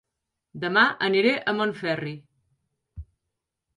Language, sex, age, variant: Catalan, female, 40-49, Septentrional